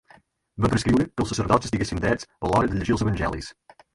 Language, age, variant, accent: Catalan, 19-29, Central, central